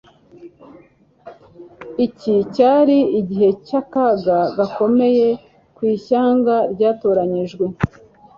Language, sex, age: Kinyarwanda, female, 40-49